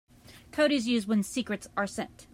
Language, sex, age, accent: English, female, 30-39, United States English